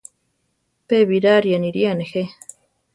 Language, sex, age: Central Tarahumara, female, 30-39